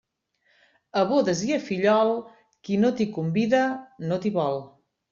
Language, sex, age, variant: Catalan, female, 50-59, Central